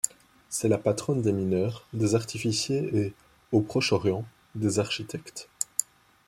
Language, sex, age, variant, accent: French, male, 19-29, Français d'Europe, Français de Belgique